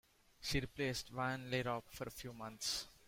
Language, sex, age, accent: English, male, 19-29, India and South Asia (India, Pakistan, Sri Lanka)